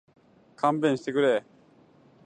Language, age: Japanese, 19-29